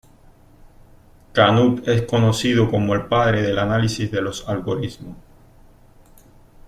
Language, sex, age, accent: Spanish, male, 30-39, Caribe: Cuba, Venezuela, Puerto Rico, República Dominicana, Panamá, Colombia caribeña, México caribeño, Costa del golfo de México